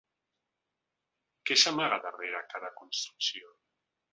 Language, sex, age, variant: Catalan, male, 40-49, Central